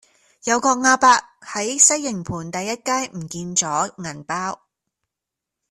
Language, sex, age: Cantonese, female, 40-49